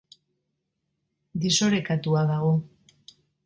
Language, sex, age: Basque, female, 40-49